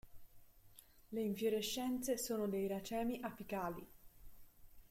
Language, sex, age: Italian, female, 19-29